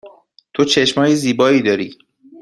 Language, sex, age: Persian, male, 30-39